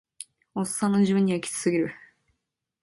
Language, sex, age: Japanese, female, 19-29